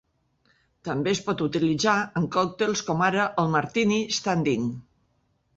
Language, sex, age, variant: Catalan, female, 60-69, Central